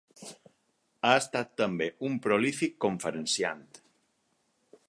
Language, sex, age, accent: Catalan, male, 50-59, mallorquí